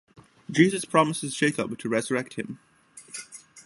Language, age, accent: English, 19-29, United States English